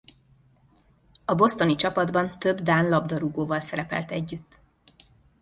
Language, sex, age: Hungarian, female, 40-49